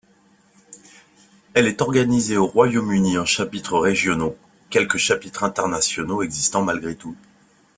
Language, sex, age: French, male, 30-39